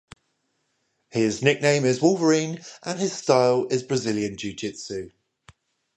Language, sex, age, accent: English, male, 30-39, England English